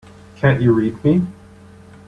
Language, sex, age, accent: English, male, 50-59, Canadian English